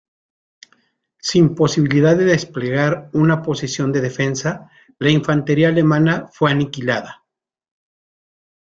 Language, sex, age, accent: Spanish, male, 50-59, México